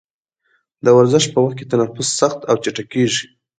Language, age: Pashto, 19-29